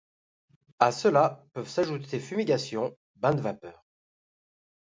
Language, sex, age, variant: French, male, 40-49, Français de métropole